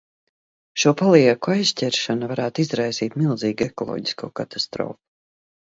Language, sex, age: Latvian, female, 50-59